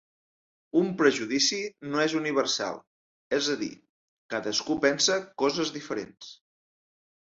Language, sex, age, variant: Catalan, male, 40-49, Central